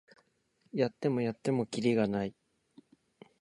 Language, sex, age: Japanese, male, 19-29